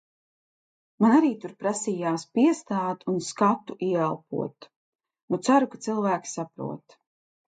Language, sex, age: Latvian, female, 30-39